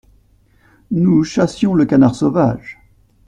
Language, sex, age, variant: French, male, 40-49, Français de métropole